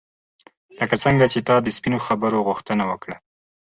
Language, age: Pashto, 30-39